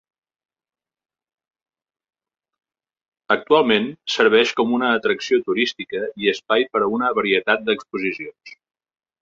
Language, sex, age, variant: Catalan, male, 60-69, Central